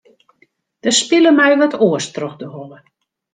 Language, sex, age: Western Frisian, female, 60-69